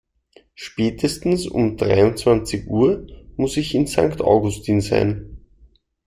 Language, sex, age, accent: German, male, 30-39, Österreichisches Deutsch